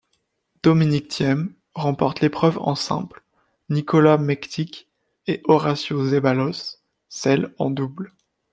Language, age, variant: French, 19-29, Français de métropole